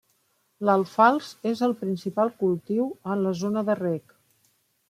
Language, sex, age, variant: Catalan, female, 50-59, Central